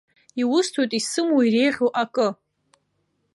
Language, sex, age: Abkhazian, female, 19-29